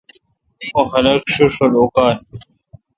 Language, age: Kalkoti, 19-29